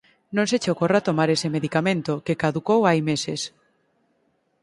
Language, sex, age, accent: Galician, female, 19-29, Oriental (común en zona oriental)